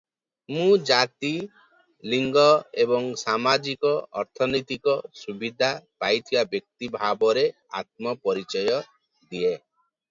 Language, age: Odia, 50-59